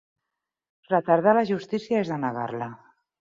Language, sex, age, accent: Catalan, female, 50-59, Barcelona